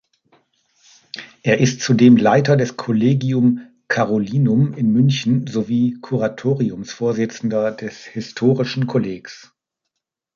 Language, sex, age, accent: German, male, 40-49, Deutschland Deutsch